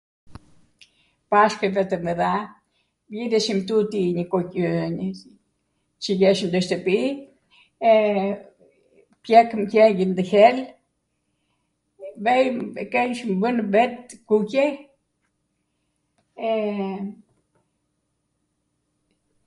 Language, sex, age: Arvanitika Albanian, female, 70-79